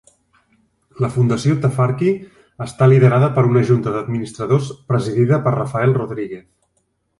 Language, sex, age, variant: Catalan, male, 40-49, Central